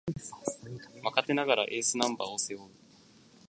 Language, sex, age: Japanese, male, 19-29